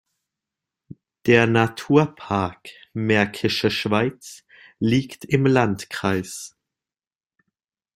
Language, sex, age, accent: German, male, under 19, Schweizerdeutsch